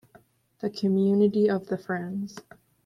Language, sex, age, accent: English, female, under 19, United States English